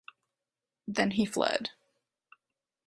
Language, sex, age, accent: English, female, under 19, United States English